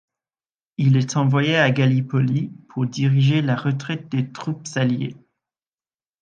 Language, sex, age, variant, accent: French, male, 19-29, Français d'Europe, Français du Royaume-Uni